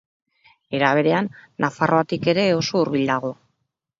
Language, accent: Basque, Mendebalekoa (Araba, Bizkaia, Gipuzkoako mendebaleko herri batzuk)